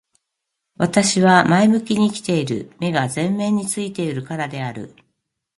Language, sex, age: Japanese, female, 60-69